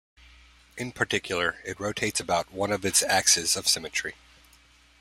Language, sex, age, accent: English, male, 30-39, United States English